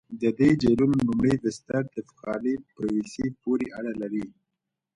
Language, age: Pashto, 19-29